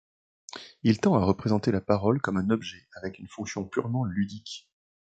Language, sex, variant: French, male, Français de métropole